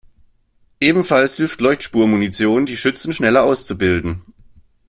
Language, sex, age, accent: German, male, 19-29, Deutschland Deutsch